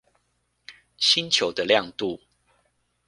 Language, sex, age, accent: Chinese, male, 30-39, 出生地：臺南市